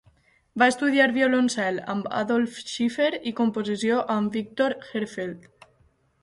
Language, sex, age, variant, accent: Catalan, female, 19-29, Valencià meridional, valencià